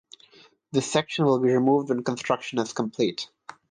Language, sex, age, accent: English, male, 19-29, India and South Asia (India, Pakistan, Sri Lanka)